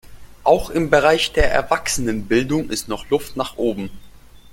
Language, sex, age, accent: German, male, 19-29, Russisch Deutsch